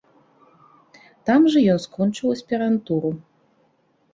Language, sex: Belarusian, female